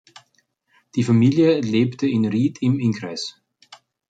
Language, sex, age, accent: German, male, 40-49, Österreichisches Deutsch